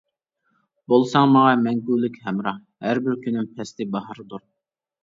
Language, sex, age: Uyghur, male, 19-29